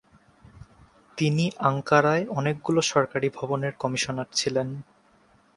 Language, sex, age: Bengali, male, 19-29